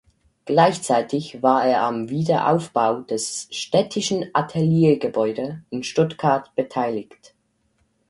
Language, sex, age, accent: German, male, under 19, Schweizerdeutsch